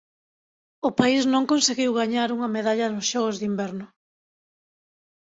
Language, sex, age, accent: Galician, female, 30-39, Oriental (común en zona oriental)